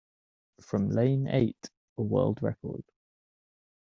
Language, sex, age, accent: English, male, 19-29, England English